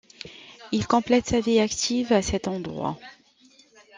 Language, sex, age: French, male, 40-49